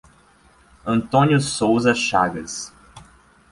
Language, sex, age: Portuguese, male, 19-29